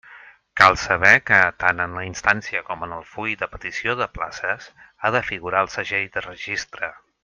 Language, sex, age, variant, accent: Catalan, male, 50-59, Central, central